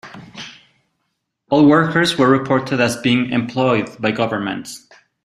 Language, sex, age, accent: English, male, 30-39, United States English